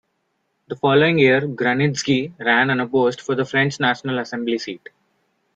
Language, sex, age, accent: English, male, 19-29, India and South Asia (India, Pakistan, Sri Lanka)